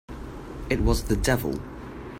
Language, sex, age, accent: English, male, under 19, Singaporean English